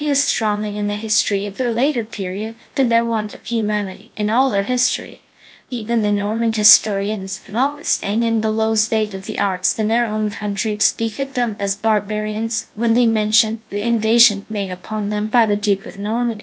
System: TTS, GlowTTS